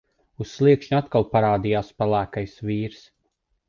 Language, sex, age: Latvian, male, 30-39